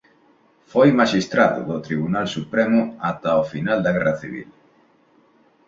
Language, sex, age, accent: Galician, male, 40-49, Neofalante